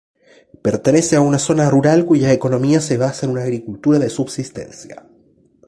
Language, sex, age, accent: Spanish, male, 19-29, Chileno: Chile, Cuyo